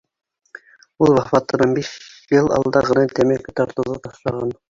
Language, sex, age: Bashkir, female, 60-69